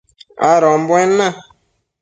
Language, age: Matsés, under 19